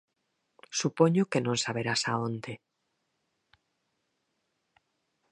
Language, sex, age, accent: Galician, female, 50-59, Normativo (estándar)